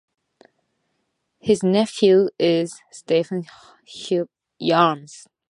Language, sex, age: English, female, 19-29